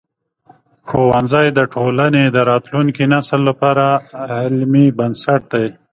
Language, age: Pashto, 30-39